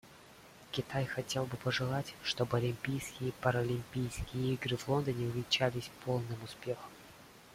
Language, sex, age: Russian, male, 19-29